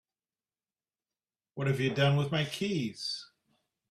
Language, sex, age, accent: English, male, 60-69, Canadian English